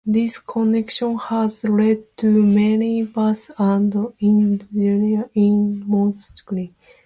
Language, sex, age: English, female, 30-39